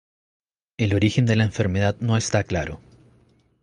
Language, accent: Spanish, Chileno: Chile, Cuyo